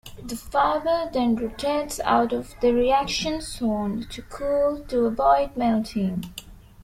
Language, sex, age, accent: English, female, 19-29, India and South Asia (India, Pakistan, Sri Lanka)